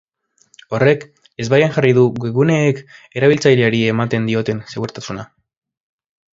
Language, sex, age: Basque, male, under 19